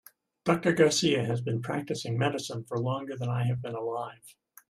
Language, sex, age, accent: English, male, 70-79, United States English